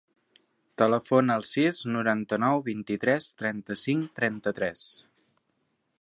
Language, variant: Catalan, Central